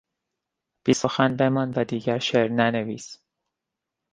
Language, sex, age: Persian, male, 30-39